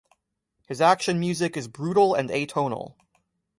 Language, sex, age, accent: English, male, 30-39, United States English